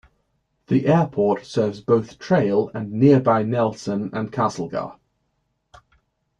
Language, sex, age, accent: English, male, 30-39, England English